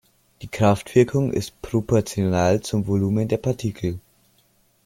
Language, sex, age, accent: German, male, 90+, Österreichisches Deutsch